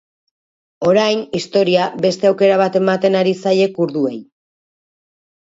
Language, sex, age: Basque, female, 40-49